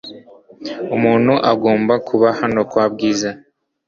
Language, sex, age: Kinyarwanda, male, 19-29